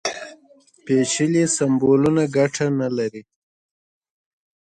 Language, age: Pashto, 30-39